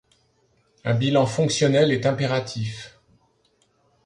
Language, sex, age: French, male, 50-59